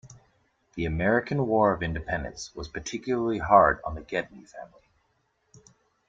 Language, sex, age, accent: English, male, 19-29, Canadian English